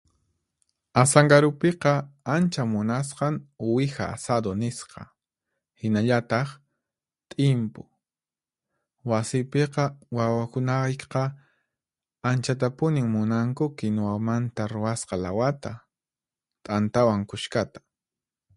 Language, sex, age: Puno Quechua, male, 30-39